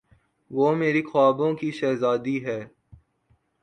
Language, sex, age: Urdu, male, 19-29